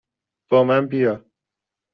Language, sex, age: Persian, male, 19-29